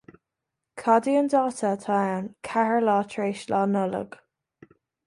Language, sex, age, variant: Irish, female, 19-29, Gaeilge na Mumhan